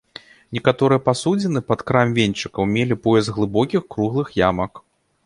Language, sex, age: Belarusian, male, 30-39